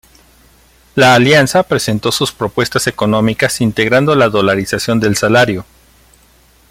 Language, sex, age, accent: Spanish, male, 40-49, México